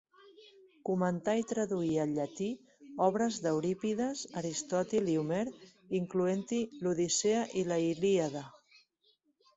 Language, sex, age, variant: Catalan, female, 30-39, Central